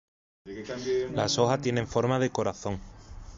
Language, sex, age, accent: Spanish, male, 19-29, España: Sur peninsular (Andalucia, Extremadura, Murcia)